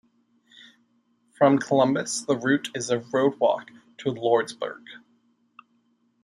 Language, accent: English, United States English